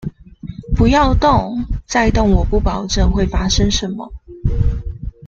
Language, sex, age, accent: Chinese, female, 19-29, 出生地：高雄市